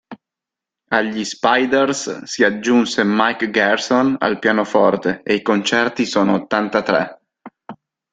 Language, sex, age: Italian, male, 30-39